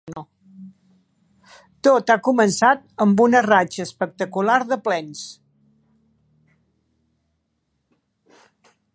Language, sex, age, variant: Catalan, female, 70-79, Central